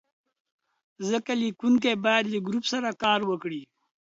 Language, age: Pashto, 50-59